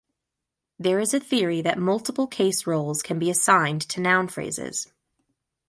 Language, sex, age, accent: English, female, 30-39, United States English